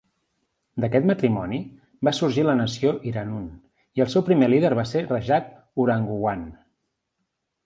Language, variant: Catalan, Central